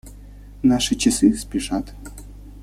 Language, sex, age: Russian, male, 19-29